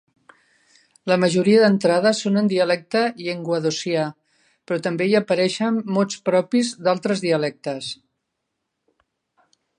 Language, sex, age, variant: Catalan, female, 60-69, Central